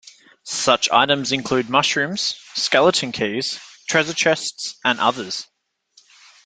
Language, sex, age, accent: English, male, 19-29, Australian English